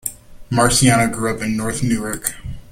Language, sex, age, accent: English, male, 30-39, United States English